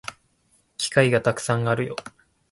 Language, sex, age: Japanese, male, 19-29